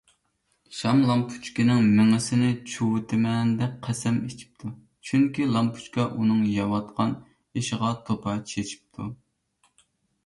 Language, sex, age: Uyghur, female, 19-29